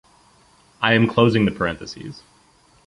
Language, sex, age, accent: English, male, 30-39, United States English